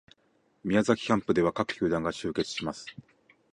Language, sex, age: Japanese, male, 40-49